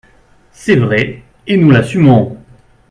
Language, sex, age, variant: French, male, 30-39, Français de métropole